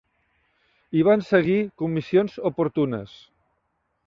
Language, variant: Catalan, Central